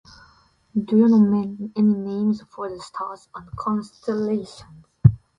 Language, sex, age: English, female, 19-29